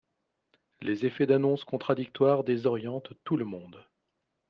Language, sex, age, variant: French, male, 40-49, Français de métropole